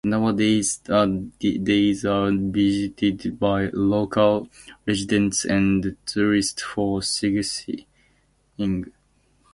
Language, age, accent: English, 19-29, United States English